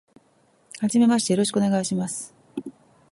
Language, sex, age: Japanese, female, 40-49